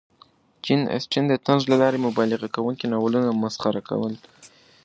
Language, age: Pashto, 19-29